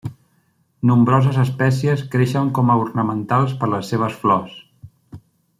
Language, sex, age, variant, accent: Catalan, male, 40-49, Central, central